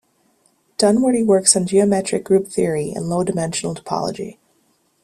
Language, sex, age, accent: English, female, 30-39, United States English